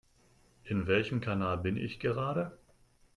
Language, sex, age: German, male, 30-39